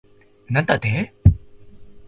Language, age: Japanese, 19-29